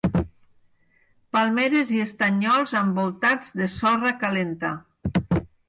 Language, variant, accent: Catalan, Nord-Occidental, nord-occidental